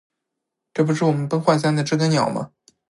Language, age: Chinese, 19-29